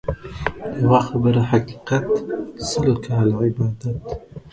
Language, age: Pashto, 19-29